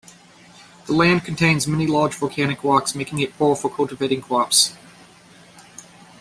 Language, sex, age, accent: English, male, 19-29, United States English